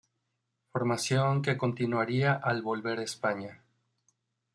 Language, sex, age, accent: Spanish, male, 30-39, México